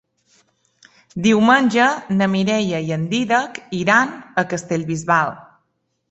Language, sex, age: Catalan, female, 50-59